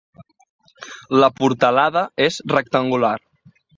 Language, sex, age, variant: Catalan, male, 19-29, Central